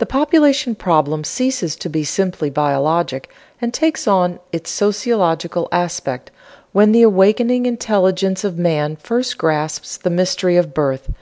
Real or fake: real